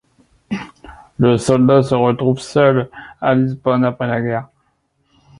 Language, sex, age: French, male, 60-69